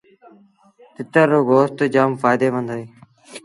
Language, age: Sindhi Bhil, 19-29